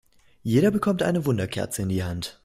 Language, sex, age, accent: German, male, 19-29, Deutschland Deutsch